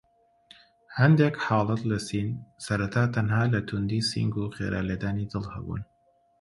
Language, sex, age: Central Kurdish, male, 19-29